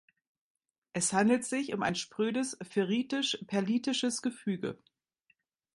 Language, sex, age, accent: German, female, 50-59, Deutschland Deutsch